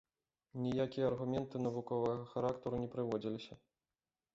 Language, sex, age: Belarusian, male, 30-39